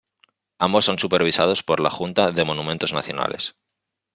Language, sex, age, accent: Spanish, male, 30-39, España: Norte peninsular (Asturias, Castilla y León, Cantabria, País Vasco, Navarra, Aragón, La Rioja, Guadalajara, Cuenca)